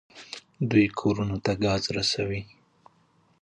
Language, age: Pashto, 30-39